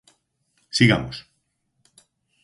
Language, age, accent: Galician, 50-59, Oriental (común en zona oriental)